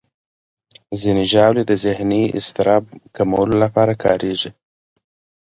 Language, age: Pashto, 19-29